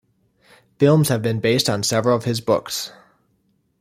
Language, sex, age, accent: English, male, 30-39, United States English